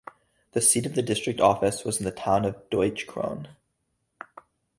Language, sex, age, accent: English, male, 19-29, United States English